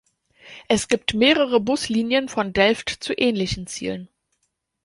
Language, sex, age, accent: German, female, 30-39, Deutschland Deutsch